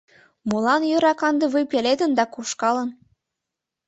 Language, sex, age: Mari, female, under 19